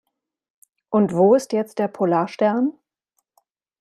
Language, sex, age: German, female, 50-59